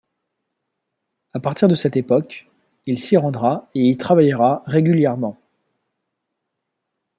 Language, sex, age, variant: French, male, 30-39, Français de métropole